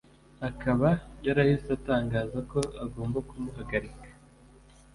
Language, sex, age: Kinyarwanda, male, 19-29